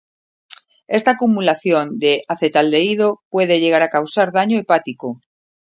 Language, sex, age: Spanish, female, 50-59